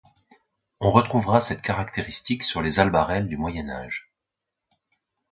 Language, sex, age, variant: French, male, 30-39, Français de métropole